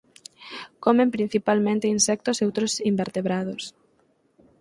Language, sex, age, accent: Galician, female, 19-29, Oriental (común en zona oriental)